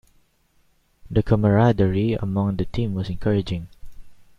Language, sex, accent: English, male, Singaporean English